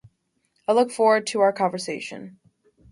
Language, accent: English, United States English